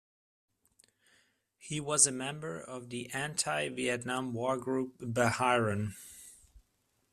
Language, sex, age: English, male, 30-39